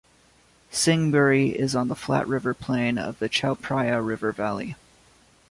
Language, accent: English, United States English